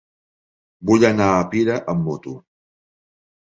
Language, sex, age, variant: Catalan, male, 50-59, Central